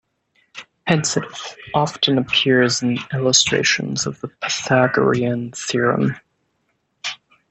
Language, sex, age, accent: English, male, 19-29, United States English